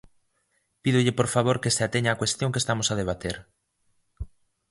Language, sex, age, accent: Galician, male, under 19, Normativo (estándar)